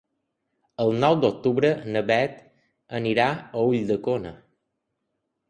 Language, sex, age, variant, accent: Catalan, male, 30-39, Balear, mallorquí